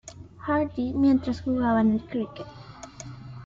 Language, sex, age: Spanish, female, under 19